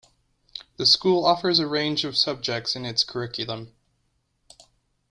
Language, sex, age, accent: English, male, 19-29, United States English